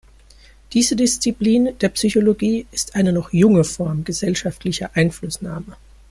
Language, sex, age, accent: German, male, 19-29, Deutschland Deutsch